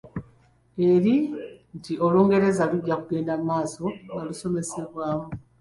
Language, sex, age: Ganda, male, 19-29